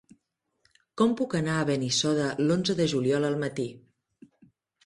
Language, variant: Catalan, Central